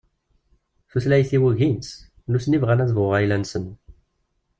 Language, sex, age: Kabyle, male, 19-29